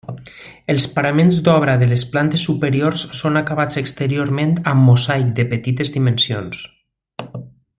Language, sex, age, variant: Catalan, male, 40-49, Central